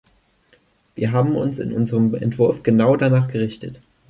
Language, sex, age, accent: German, male, 19-29, Deutschland Deutsch